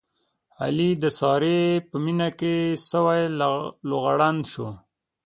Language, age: Pashto, 19-29